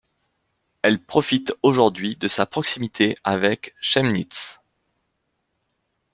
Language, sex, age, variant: French, male, 30-39, Français de métropole